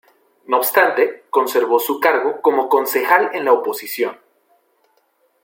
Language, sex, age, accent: Spanish, male, 19-29, México